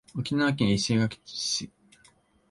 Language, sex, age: Japanese, male, 19-29